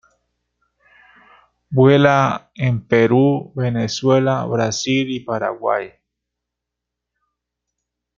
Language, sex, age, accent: Spanish, male, 30-39, Andino-Pacífico: Colombia, Perú, Ecuador, oeste de Bolivia y Venezuela andina